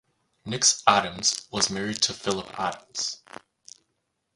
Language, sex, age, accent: English, male, 19-29, Canadian English